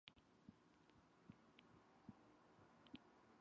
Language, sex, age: English, female, 19-29